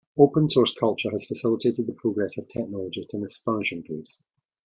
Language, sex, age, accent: English, male, 50-59, Scottish English